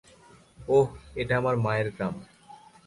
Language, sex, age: Bengali, male, 19-29